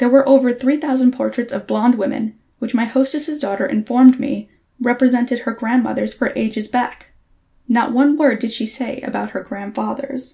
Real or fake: real